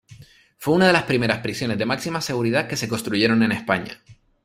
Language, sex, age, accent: Spanish, male, 19-29, España: Islas Canarias